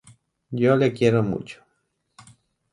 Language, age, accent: Spanish, 19-29, España: Islas Canarias